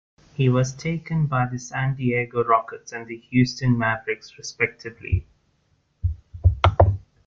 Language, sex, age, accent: English, male, 19-29, Southern African (South Africa, Zimbabwe, Namibia)